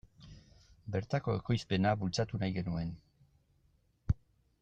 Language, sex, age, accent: Basque, male, 60-69, Erdialdekoa edo Nafarra (Gipuzkoa, Nafarroa)